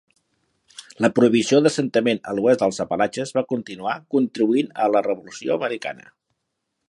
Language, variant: Catalan, Central